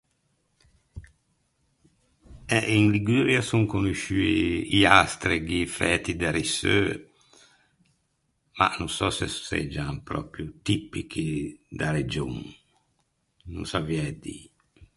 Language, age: Ligurian, 70-79